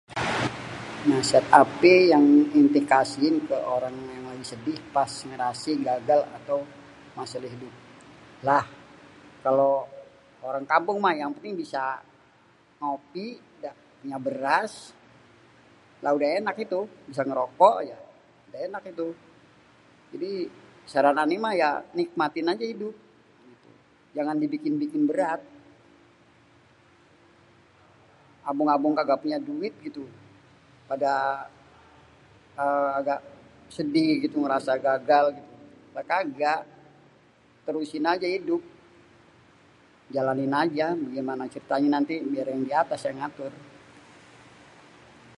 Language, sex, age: Betawi, male, 40-49